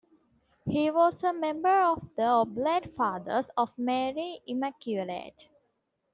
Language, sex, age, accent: English, female, 19-29, India and South Asia (India, Pakistan, Sri Lanka)